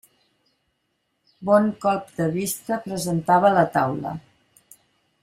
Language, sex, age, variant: Catalan, female, 60-69, Central